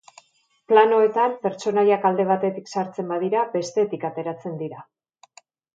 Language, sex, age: Basque, female, 40-49